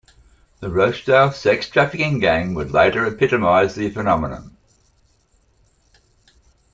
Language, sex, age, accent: English, male, 60-69, Australian English